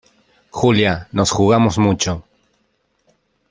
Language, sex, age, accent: Spanish, male, 30-39, Rioplatense: Argentina, Uruguay, este de Bolivia, Paraguay